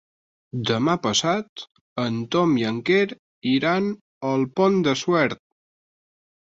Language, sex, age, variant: Catalan, male, 19-29, Central